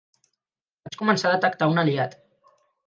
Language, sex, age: Catalan, male, 19-29